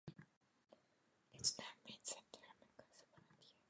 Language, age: English, 19-29